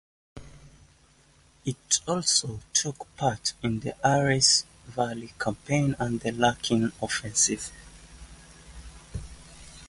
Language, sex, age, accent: English, male, 19-29, United States English